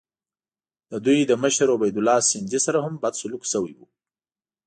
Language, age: Pashto, 40-49